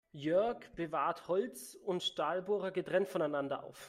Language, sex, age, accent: German, male, 19-29, Deutschland Deutsch